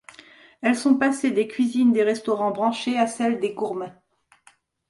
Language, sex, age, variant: French, female, 40-49, Français de métropole